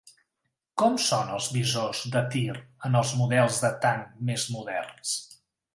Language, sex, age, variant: Catalan, male, 40-49, Central